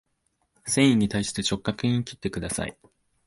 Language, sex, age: Japanese, male, 19-29